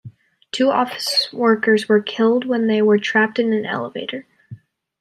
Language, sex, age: English, female, under 19